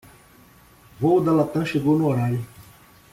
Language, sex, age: Portuguese, male, 40-49